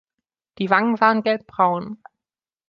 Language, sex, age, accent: German, female, 19-29, Deutschland Deutsch